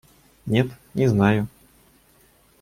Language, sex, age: Russian, male, 19-29